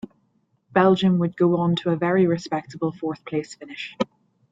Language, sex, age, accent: English, female, 19-29, Irish English